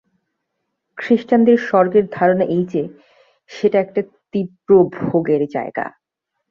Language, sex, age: Bengali, female, 19-29